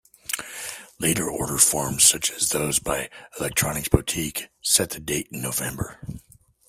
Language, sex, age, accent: English, male, 40-49, United States English